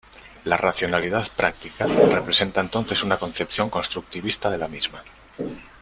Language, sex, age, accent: Spanish, male, 30-39, España: Norte peninsular (Asturias, Castilla y León, Cantabria, País Vasco, Navarra, Aragón, La Rioja, Guadalajara, Cuenca)